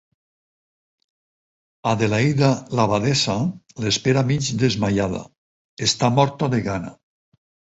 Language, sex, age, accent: Catalan, male, 60-69, valencià